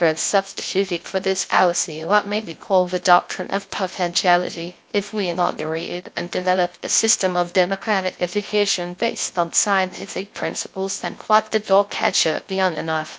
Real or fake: fake